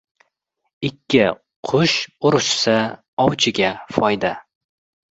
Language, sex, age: Uzbek, male, 19-29